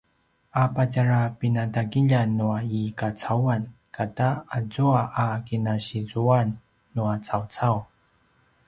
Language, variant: Paiwan, pinayuanan a kinaikacedasan (東排灣語)